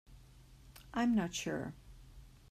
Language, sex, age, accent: English, female, 50-59, United States English